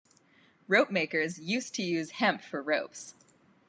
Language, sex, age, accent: English, female, 19-29, United States English